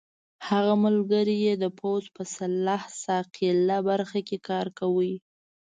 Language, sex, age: Pashto, female, 19-29